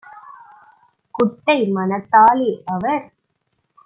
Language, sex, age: Tamil, female, 19-29